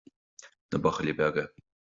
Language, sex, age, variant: Irish, male, 19-29, Gaeilge Chonnacht